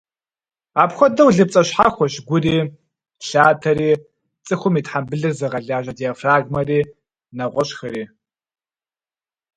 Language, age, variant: Kabardian, 30-39, Адыгэбзэ (Къэбэрдей, Кирил, псоми зэдай)